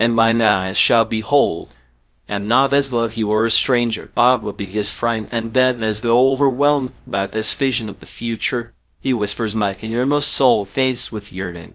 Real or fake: fake